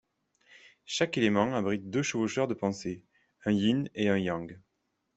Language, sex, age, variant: French, male, 19-29, Français de métropole